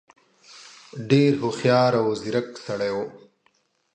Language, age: Pashto, 30-39